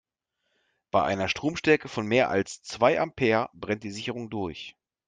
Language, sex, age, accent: German, male, 40-49, Deutschland Deutsch